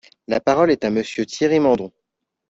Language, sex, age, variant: French, male, 19-29, Français de métropole